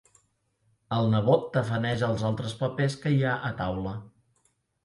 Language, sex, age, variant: Catalan, male, 30-39, Central